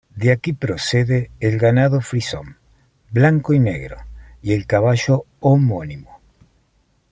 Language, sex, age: Spanish, male, 50-59